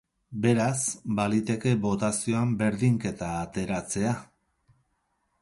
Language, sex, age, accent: Basque, male, 40-49, Mendebalekoa (Araba, Bizkaia, Gipuzkoako mendebaleko herri batzuk)